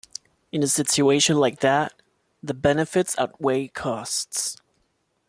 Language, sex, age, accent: English, male, 19-29, United States English